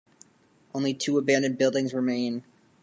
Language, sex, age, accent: English, male, 19-29, United States English